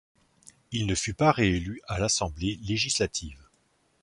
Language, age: French, 30-39